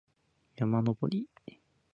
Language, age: Japanese, 19-29